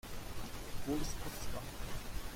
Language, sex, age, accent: German, male, under 19, Deutschland Deutsch